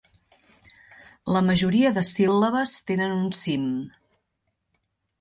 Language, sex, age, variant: Catalan, female, 30-39, Central